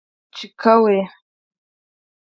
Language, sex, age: Kinyarwanda, female, 19-29